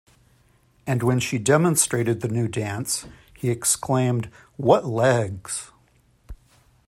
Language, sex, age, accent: English, male, 50-59, United States English